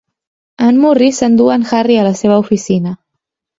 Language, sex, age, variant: Catalan, female, 19-29, Central